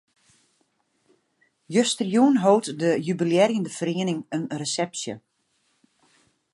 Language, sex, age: Western Frisian, female, 40-49